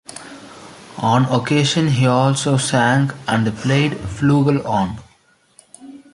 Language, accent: English, India and South Asia (India, Pakistan, Sri Lanka)